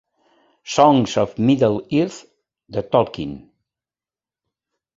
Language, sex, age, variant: Catalan, male, 70-79, Central